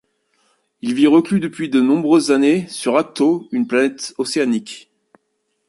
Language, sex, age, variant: French, male, 40-49, Français de métropole